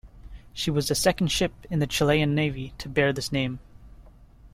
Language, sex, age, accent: English, male, 19-29, Canadian English